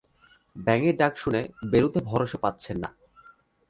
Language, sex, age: Bengali, male, 19-29